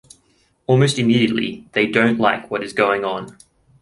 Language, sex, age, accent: English, male, 19-29, Australian English